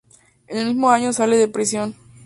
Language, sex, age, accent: Spanish, female, under 19, México